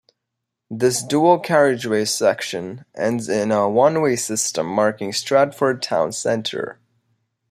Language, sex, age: English, male, 50-59